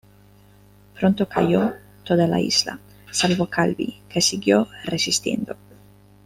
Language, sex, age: Spanish, female, 30-39